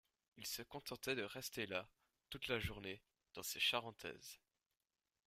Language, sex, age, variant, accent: French, male, under 19, Français d'Europe, Français de Suisse